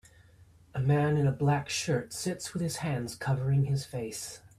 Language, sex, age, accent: English, male, 30-39, United States English